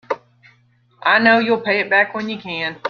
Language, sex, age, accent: English, female, 50-59, United States English